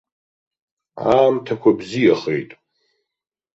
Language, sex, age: Abkhazian, male, 30-39